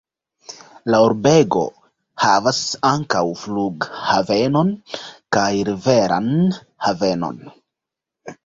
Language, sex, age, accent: Esperanto, male, 19-29, Internacia